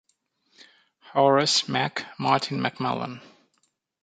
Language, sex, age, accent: English, male, 30-39, United States English